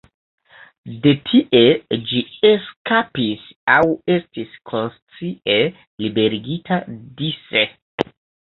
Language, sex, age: Esperanto, male, 30-39